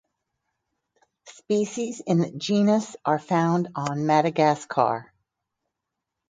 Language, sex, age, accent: English, female, 60-69, United States English